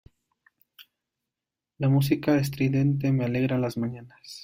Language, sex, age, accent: Spanish, male, 19-29, México